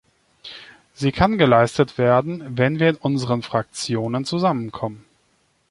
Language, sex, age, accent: German, male, 30-39, Deutschland Deutsch